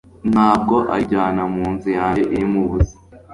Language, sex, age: Kinyarwanda, male, under 19